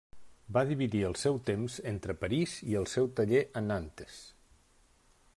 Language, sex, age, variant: Catalan, male, 50-59, Central